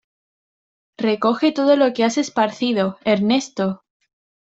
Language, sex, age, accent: Spanish, female, under 19, España: Sur peninsular (Andalucia, Extremadura, Murcia)